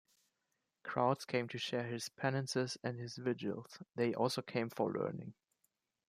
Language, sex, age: English, male, 19-29